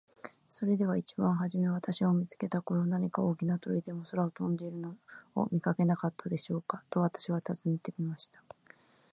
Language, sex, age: Japanese, female, 50-59